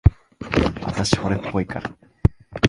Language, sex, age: Japanese, male, 19-29